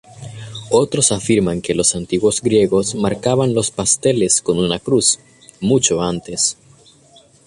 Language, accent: Spanish, América central